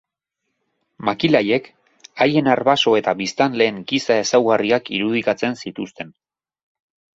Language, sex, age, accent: Basque, male, 40-49, Mendebalekoa (Araba, Bizkaia, Gipuzkoako mendebaleko herri batzuk)